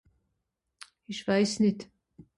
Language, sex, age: Swiss German, female, 60-69